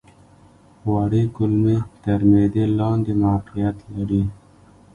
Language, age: Pashto, 19-29